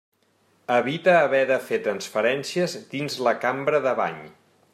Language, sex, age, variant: Catalan, male, 40-49, Central